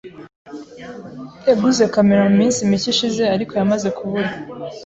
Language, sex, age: Kinyarwanda, female, 19-29